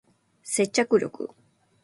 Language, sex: Japanese, female